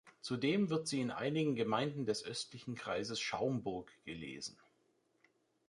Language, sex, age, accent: German, male, 30-39, Deutschland Deutsch